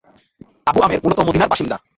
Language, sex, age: Bengali, male, 19-29